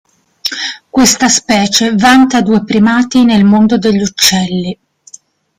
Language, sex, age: Italian, female, 30-39